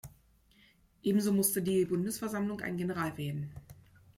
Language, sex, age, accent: German, female, 40-49, Deutschland Deutsch